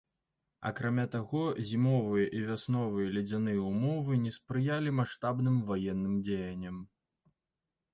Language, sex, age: Belarusian, male, 19-29